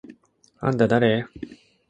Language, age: Japanese, 19-29